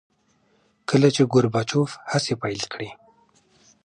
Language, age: Pashto, 19-29